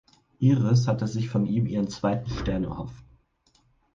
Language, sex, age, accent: German, male, 19-29, Deutschland Deutsch